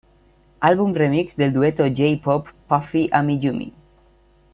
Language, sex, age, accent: Spanish, male, 19-29, España: Centro-Sur peninsular (Madrid, Toledo, Castilla-La Mancha)